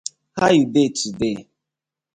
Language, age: Nigerian Pidgin, 30-39